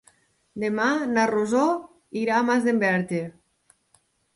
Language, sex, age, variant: Catalan, female, 30-39, Nord-Occidental